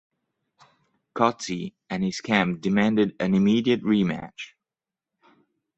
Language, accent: English, United States English